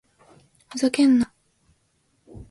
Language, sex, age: Japanese, female, under 19